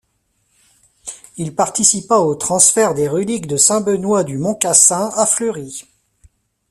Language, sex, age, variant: French, male, 40-49, Français de métropole